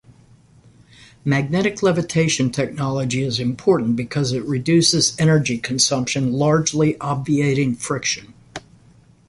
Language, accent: English, United States English